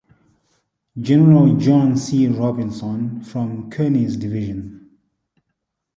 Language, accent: English, Southern African (South Africa, Zimbabwe, Namibia)